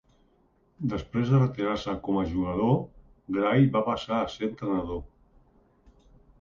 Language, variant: Catalan, Central